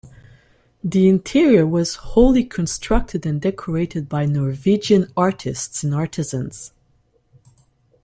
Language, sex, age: English, female, 50-59